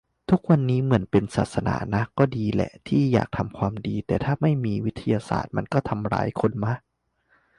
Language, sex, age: Thai, male, 19-29